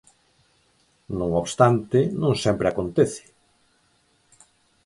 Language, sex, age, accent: Galician, male, 50-59, Oriental (común en zona oriental)